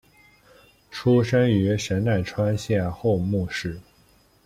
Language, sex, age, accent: Chinese, male, 19-29, 出生地：河南省